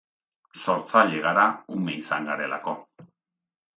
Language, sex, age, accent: Basque, male, 50-59, Erdialdekoa edo Nafarra (Gipuzkoa, Nafarroa)